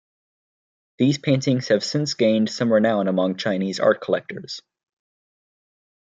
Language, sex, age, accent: English, male, under 19, United States English